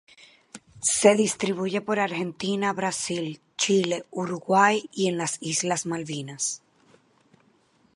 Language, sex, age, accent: Spanish, female, 30-39, Caribe: Cuba, Venezuela, Puerto Rico, República Dominicana, Panamá, Colombia caribeña, México caribeño, Costa del golfo de México